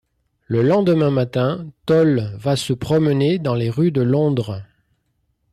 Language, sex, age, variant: French, male, 50-59, Français de métropole